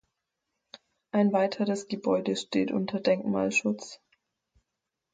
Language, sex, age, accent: German, female, 19-29, Deutschland Deutsch